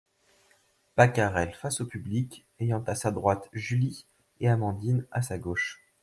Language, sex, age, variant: French, male, 19-29, Français de métropole